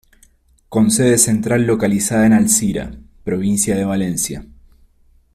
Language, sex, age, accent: Spanish, male, 30-39, Rioplatense: Argentina, Uruguay, este de Bolivia, Paraguay